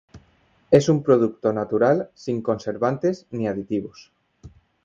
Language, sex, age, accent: Spanish, male, 19-29, España: Centro-Sur peninsular (Madrid, Toledo, Castilla-La Mancha)